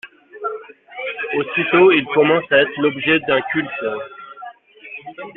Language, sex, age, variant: French, male, 19-29, Français de métropole